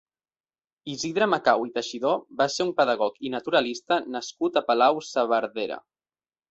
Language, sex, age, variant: Catalan, male, 19-29, Central